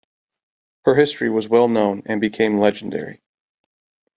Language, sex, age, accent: English, male, 40-49, United States English